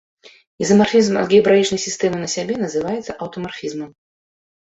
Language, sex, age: Belarusian, female, 30-39